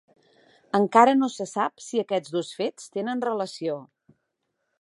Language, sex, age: Catalan, female, 40-49